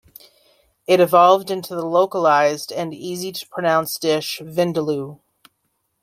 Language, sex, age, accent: English, female, 40-49, United States English